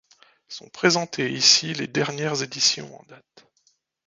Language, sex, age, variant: French, male, 50-59, Français de métropole